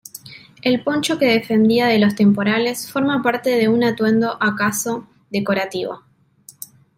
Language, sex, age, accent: Spanish, female, 19-29, Rioplatense: Argentina, Uruguay, este de Bolivia, Paraguay